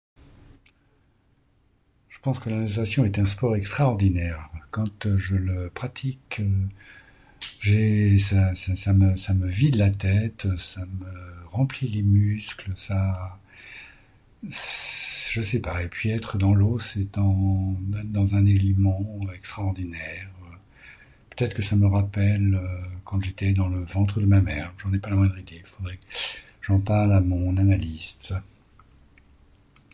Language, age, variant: French, 70-79, Français de métropole